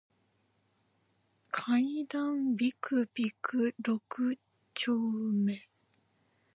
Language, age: Japanese, 19-29